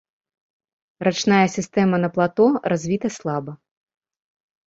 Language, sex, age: Belarusian, female, 30-39